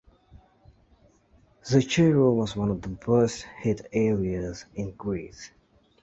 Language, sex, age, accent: English, male, 19-29, England English